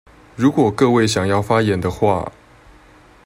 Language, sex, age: Chinese, male, 30-39